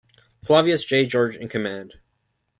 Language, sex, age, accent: English, male, under 19, United States English